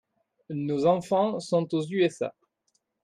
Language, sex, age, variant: French, male, 40-49, Français de métropole